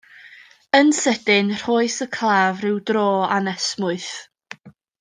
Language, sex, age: Welsh, female, 19-29